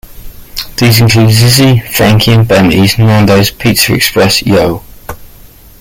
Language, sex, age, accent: English, male, 40-49, England English